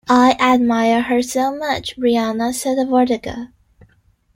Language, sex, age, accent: English, female, 19-29, United States English